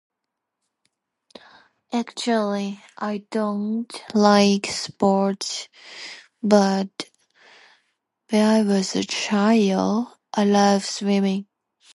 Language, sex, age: English, female, 19-29